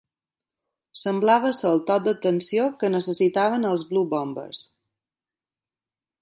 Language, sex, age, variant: Catalan, female, 50-59, Balear